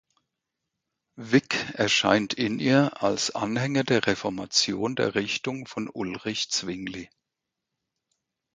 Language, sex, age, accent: German, male, 60-69, Deutschland Deutsch; Schweizerdeutsch